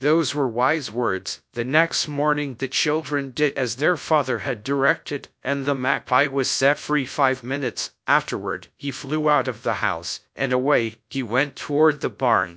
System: TTS, GradTTS